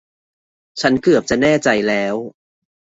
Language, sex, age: Thai, male, 30-39